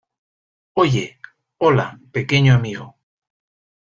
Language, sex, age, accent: Spanish, male, 30-39, España: Norte peninsular (Asturias, Castilla y León, Cantabria, País Vasco, Navarra, Aragón, La Rioja, Guadalajara, Cuenca)